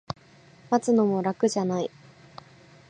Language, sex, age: Japanese, female, 19-29